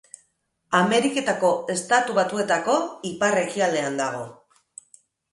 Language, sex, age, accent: Basque, female, 40-49, Mendebalekoa (Araba, Bizkaia, Gipuzkoako mendebaleko herri batzuk)